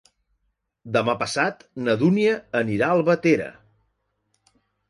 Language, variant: Catalan, Central